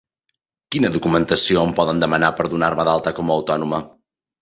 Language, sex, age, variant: Catalan, male, 30-39, Central